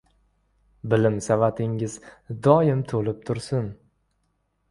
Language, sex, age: Uzbek, male, 19-29